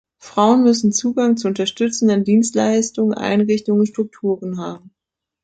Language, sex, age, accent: German, female, 19-29, Deutschland Deutsch